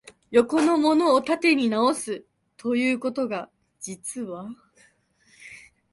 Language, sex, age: Japanese, female, 19-29